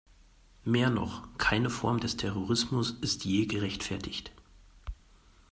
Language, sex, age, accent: German, male, 40-49, Deutschland Deutsch